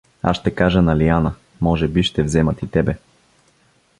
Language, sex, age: Bulgarian, male, 19-29